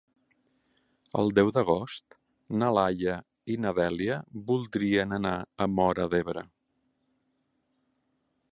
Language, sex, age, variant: Catalan, male, 50-59, Central